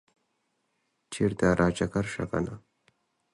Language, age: Pashto, 30-39